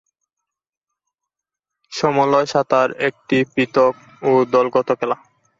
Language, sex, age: Bengali, male, 19-29